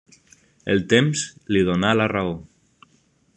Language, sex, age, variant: Catalan, male, 30-39, Nord-Occidental